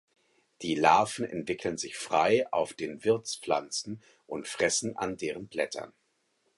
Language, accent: German, Deutschland Deutsch